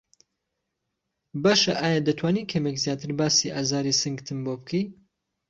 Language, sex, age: Central Kurdish, male, 19-29